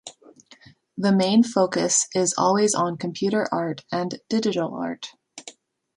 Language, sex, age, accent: English, female, 19-29, Canadian English